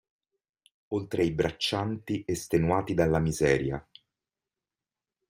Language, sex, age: Italian, male, 40-49